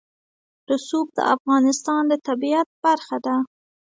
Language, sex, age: Pashto, female, 19-29